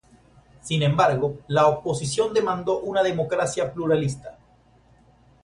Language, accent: Spanish, Caribe: Cuba, Venezuela, Puerto Rico, República Dominicana, Panamá, Colombia caribeña, México caribeño, Costa del golfo de México